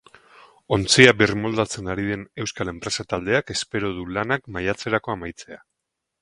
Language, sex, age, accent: Basque, male, 40-49, Mendebalekoa (Araba, Bizkaia, Gipuzkoako mendebaleko herri batzuk)